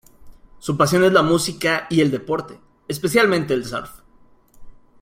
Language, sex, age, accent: Spanish, male, 30-39, México